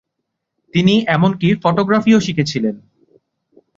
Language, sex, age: Bengali, male, 19-29